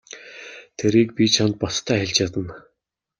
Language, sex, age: Mongolian, male, 30-39